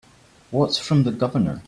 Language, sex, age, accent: English, male, 19-29, Scottish English